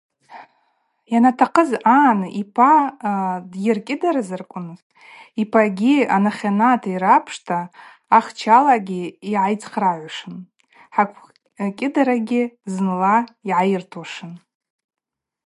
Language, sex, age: Abaza, female, 30-39